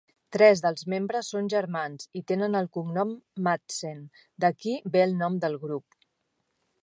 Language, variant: Catalan, Central